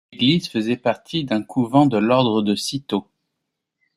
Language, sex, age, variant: French, male, 40-49, Français de métropole